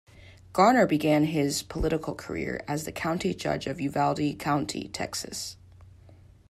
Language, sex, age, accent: English, female, 30-39, United States English